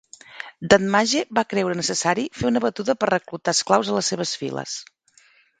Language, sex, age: Catalan, female, 40-49